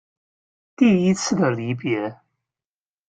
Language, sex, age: Chinese, male, 19-29